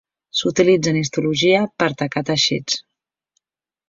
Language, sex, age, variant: Catalan, female, 40-49, Central